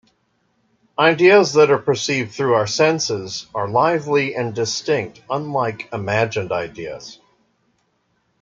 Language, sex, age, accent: English, male, 40-49, United States English